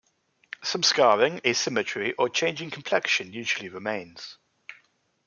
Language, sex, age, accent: English, male, 19-29, England English